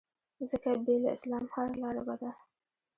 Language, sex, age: Pashto, female, 19-29